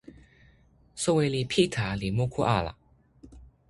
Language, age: Toki Pona, under 19